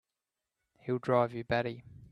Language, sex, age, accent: English, male, 30-39, Australian English